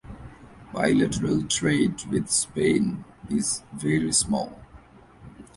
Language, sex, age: English, male, 30-39